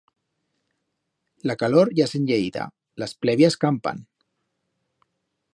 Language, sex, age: Aragonese, male, 40-49